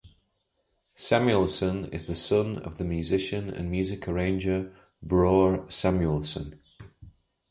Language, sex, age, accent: English, male, 30-39, England English